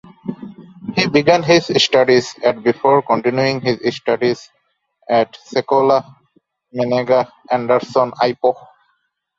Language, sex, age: English, male, 19-29